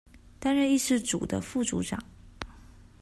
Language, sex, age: Chinese, female, 30-39